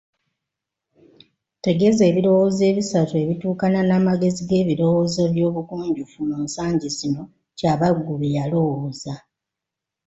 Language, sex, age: Ganda, female, 60-69